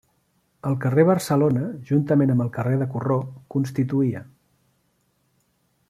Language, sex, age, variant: Catalan, male, 40-49, Central